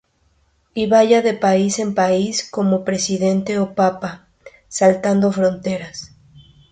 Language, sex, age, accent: Spanish, female, 19-29, México